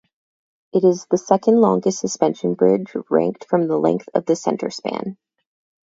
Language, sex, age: English, female, 19-29